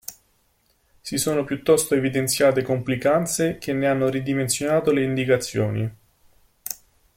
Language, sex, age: Italian, male, 19-29